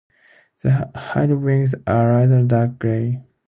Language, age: English, 19-29